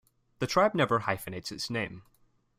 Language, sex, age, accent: English, male, 19-29, England English